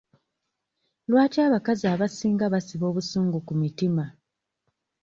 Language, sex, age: Ganda, female, 19-29